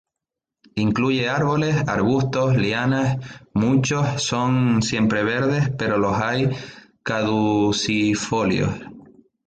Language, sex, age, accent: Spanish, male, 19-29, España: Islas Canarias